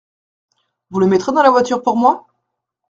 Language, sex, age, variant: French, female, 40-49, Français de métropole